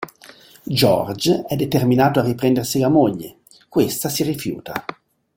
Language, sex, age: Italian, male, 50-59